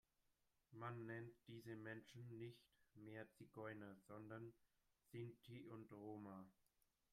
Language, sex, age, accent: German, male, 19-29, Deutschland Deutsch